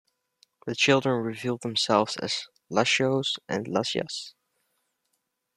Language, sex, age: English, male, under 19